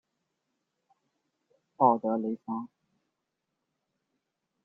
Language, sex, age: Chinese, male, 19-29